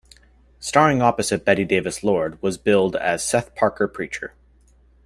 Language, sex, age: English, male, 19-29